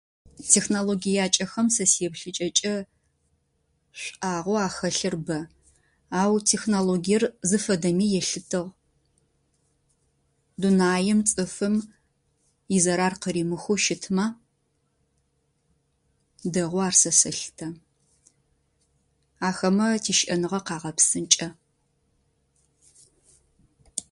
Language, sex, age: Adyghe, female, 30-39